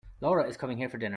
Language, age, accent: English, 30-39, Irish English